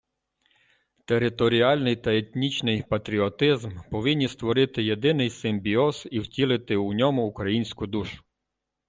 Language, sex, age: Ukrainian, male, 30-39